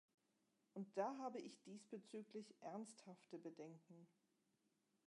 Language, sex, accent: German, female, Deutschland Deutsch